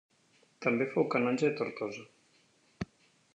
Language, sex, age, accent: Catalan, male, 50-59, valencià